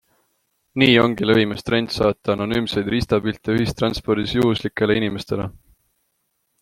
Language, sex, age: Estonian, male, 19-29